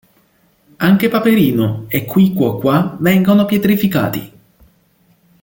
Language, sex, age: Italian, male, 19-29